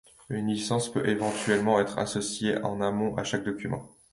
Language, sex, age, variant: French, male, 19-29, Français de métropole